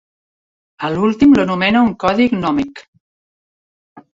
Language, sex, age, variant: Catalan, female, 70-79, Central